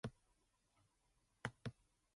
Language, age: English, 19-29